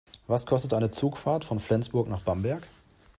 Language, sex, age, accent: German, male, 30-39, Deutschland Deutsch